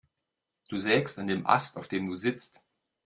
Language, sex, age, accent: German, male, 40-49, Deutschland Deutsch